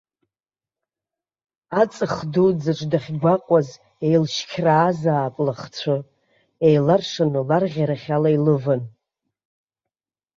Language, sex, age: Abkhazian, female, 30-39